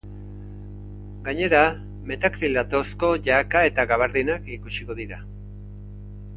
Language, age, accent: Basque, 60-69, Erdialdekoa edo Nafarra (Gipuzkoa, Nafarroa)